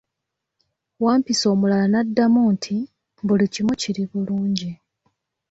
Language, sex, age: Ganda, female, 19-29